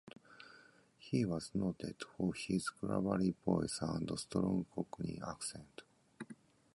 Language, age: English, 50-59